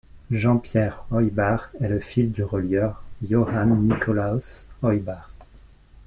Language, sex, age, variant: French, male, 30-39, Français de métropole